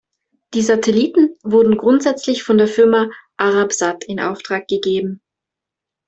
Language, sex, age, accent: German, female, 19-29, Österreichisches Deutsch